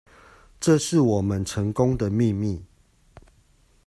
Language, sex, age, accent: Chinese, male, 30-39, 出生地：桃園市